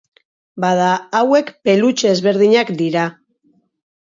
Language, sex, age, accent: Basque, female, 40-49, Mendebalekoa (Araba, Bizkaia, Gipuzkoako mendebaleko herri batzuk)